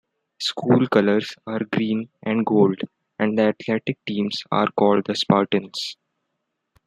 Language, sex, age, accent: English, male, 19-29, India and South Asia (India, Pakistan, Sri Lanka)